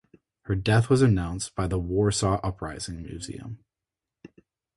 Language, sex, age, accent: English, male, 30-39, United States English